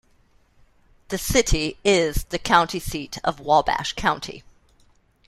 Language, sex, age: English, female, 50-59